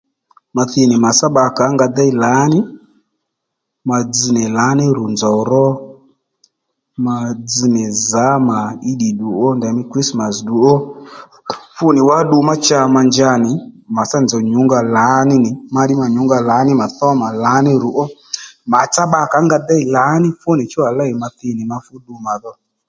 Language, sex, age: Lendu, male, 30-39